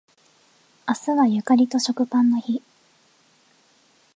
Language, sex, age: Japanese, female, 19-29